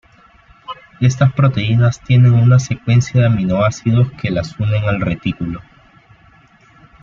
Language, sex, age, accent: Spanish, male, 19-29, Andino-Pacífico: Colombia, Perú, Ecuador, oeste de Bolivia y Venezuela andina